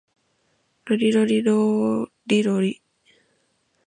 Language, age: Japanese, under 19